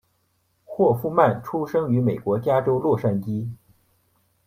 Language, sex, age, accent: Chinese, male, 40-49, 出生地：山东省